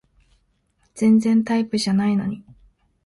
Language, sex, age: Japanese, female, under 19